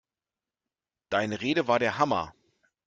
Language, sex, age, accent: German, male, 40-49, Deutschland Deutsch